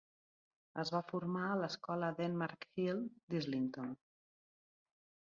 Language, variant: Catalan, Central